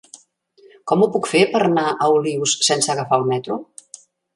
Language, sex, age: Catalan, female, 60-69